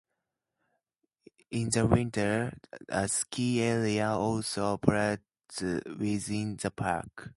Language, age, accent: English, 19-29, United States English